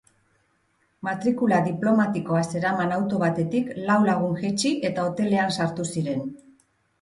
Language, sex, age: Basque, female, 40-49